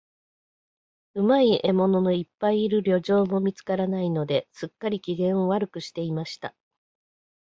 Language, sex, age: Japanese, female, 50-59